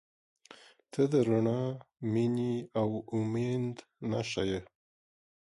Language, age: Pashto, 40-49